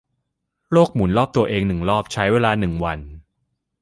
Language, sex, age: Thai, male, 19-29